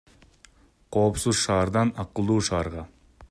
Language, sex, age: Kyrgyz, male, 19-29